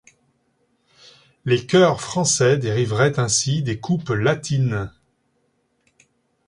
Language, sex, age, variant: French, male, 40-49, Français de métropole